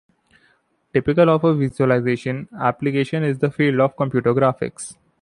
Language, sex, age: English, male, 19-29